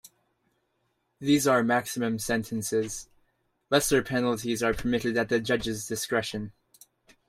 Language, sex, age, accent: English, male, 19-29, Canadian English